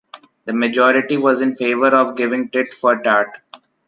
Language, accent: English, India and South Asia (India, Pakistan, Sri Lanka)